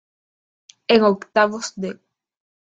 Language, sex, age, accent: Spanish, female, 19-29, España: Norte peninsular (Asturias, Castilla y León, Cantabria, País Vasco, Navarra, Aragón, La Rioja, Guadalajara, Cuenca)